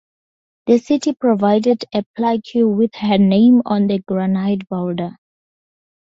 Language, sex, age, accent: English, female, 19-29, Southern African (South Africa, Zimbabwe, Namibia)